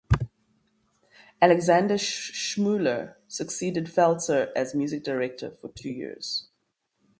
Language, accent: English, Southern African (South Africa, Zimbabwe, Namibia)